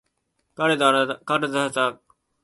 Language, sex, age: Japanese, male, 19-29